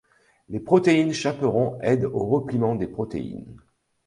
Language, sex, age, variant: French, male, 60-69, Français de métropole